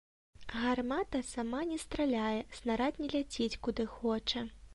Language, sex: Belarusian, female